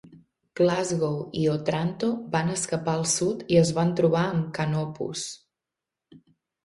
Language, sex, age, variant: Catalan, female, 19-29, Septentrional